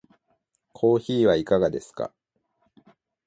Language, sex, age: Japanese, male, 19-29